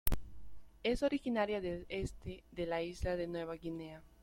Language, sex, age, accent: Spanish, female, under 19, Andino-Pacífico: Colombia, Perú, Ecuador, oeste de Bolivia y Venezuela andina